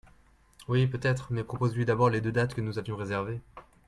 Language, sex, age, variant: French, male, 30-39, Français de métropole